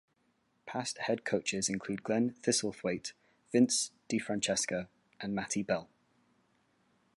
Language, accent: English, Scottish English